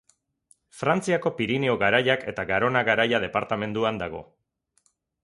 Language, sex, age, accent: Basque, male, 40-49, Mendebalekoa (Araba, Bizkaia, Gipuzkoako mendebaleko herri batzuk)